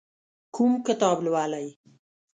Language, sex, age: Pashto, female, 50-59